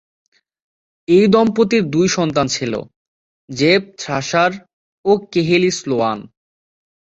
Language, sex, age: Bengali, male, 19-29